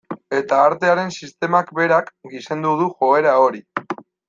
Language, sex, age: Basque, male, 19-29